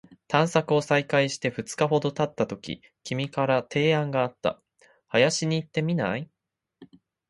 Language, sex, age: Japanese, male, under 19